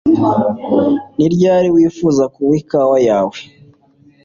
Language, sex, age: Kinyarwanda, male, 19-29